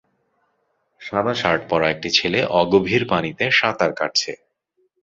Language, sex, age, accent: Bengali, male, 30-39, চলিত